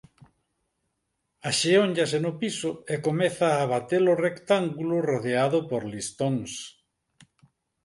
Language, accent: Galician, Central (gheada); Normativo (estándar)